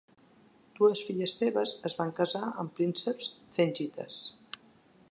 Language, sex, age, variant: Catalan, female, 60-69, Central